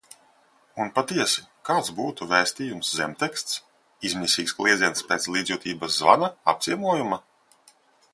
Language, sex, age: Latvian, male, 30-39